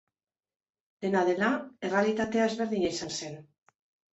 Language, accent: Basque, Mendebalekoa (Araba, Bizkaia, Gipuzkoako mendebaleko herri batzuk)